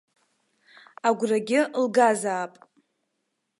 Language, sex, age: Abkhazian, female, 19-29